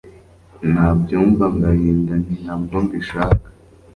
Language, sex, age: Kinyarwanda, male, under 19